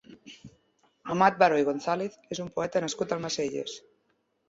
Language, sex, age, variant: Catalan, female, 19-29, Nord-Occidental